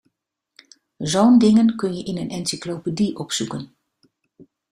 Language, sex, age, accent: Dutch, female, 50-59, Nederlands Nederlands